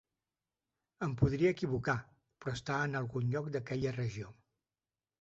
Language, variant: Catalan, Central